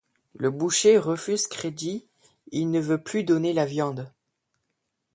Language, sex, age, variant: French, male, under 19, Français de métropole